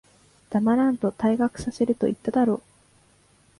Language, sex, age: Japanese, female, 19-29